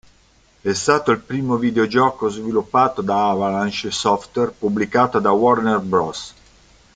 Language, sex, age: Italian, male, 50-59